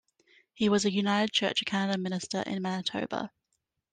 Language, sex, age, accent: English, female, 19-29, Australian English